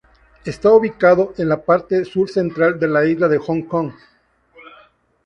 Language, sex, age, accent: Spanish, male, 50-59, México